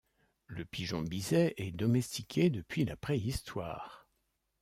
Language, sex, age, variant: French, male, 60-69, Français de métropole